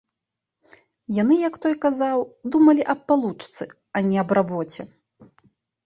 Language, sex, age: Belarusian, female, 19-29